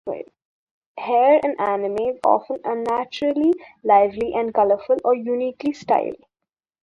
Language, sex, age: English, female, under 19